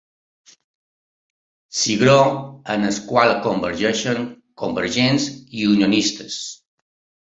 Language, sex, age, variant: Catalan, male, 50-59, Balear